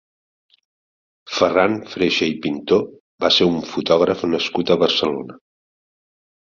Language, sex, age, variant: Catalan, male, 50-59, Central